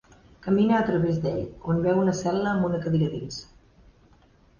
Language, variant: Catalan, Central